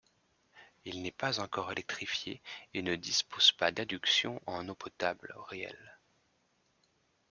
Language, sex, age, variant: French, male, 30-39, Français de métropole